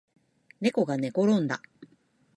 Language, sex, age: Japanese, female, 40-49